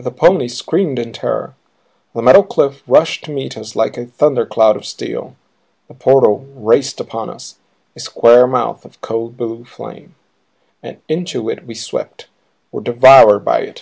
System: none